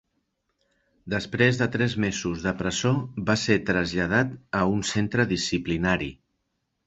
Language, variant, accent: Catalan, Central, Barcelonès